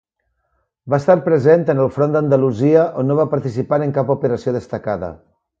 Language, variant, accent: Catalan, Valencià meridional, valencià